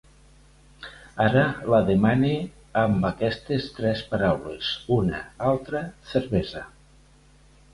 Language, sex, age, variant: Catalan, male, 60-69, Nord-Occidental